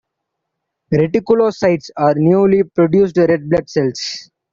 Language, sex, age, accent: English, male, 19-29, India and South Asia (India, Pakistan, Sri Lanka)